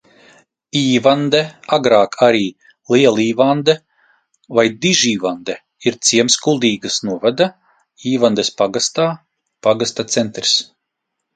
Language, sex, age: Latvian, male, 40-49